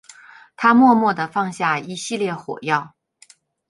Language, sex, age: Chinese, female, 40-49